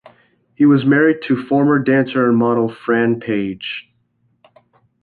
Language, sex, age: English, male, 19-29